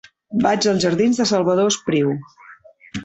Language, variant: Catalan, Central